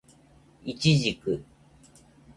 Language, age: Japanese, 30-39